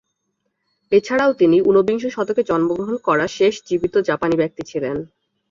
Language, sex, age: Bengali, female, 19-29